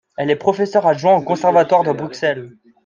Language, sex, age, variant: French, male, 19-29, Français de métropole